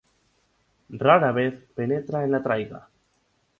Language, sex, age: Spanish, male, 19-29